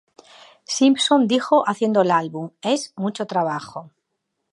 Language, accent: Spanish, España: Norte peninsular (Asturias, Castilla y León, Cantabria, País Vasco, Navarra, Aragón, La Rioja, Guadalajara, Cuenca)